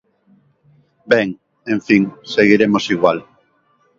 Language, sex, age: Galician, male, 40-49